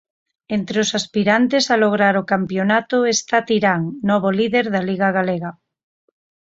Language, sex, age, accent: Galician, female, 30-39, Normativo (estándar)